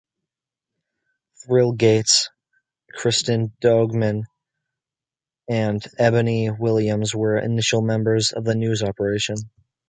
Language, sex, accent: English, male, United States English